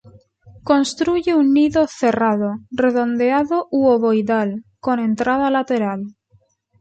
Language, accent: Spanish, España: Centro-Sur peninsular (Madrid, Toledo, Castilla-La Mancha)